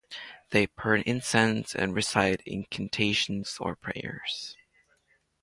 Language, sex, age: English, male, under 19